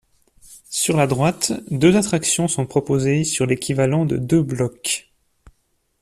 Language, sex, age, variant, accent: French, male, 40-49, Français d'Europe, Français de Suisse